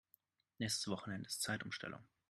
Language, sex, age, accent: German, male, 19-29, Deutschland Deutsch